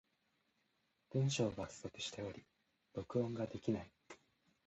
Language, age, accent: Japanese, 19-29, 標準語